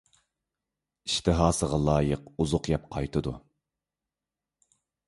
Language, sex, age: Uyghur, male, 30-39